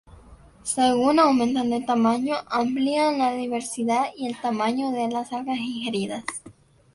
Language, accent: Spanish, América central